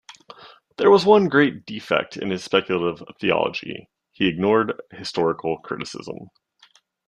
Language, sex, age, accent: English, male, 30-39, United States English